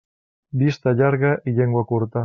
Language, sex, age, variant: Catalan, male, 40-49, Central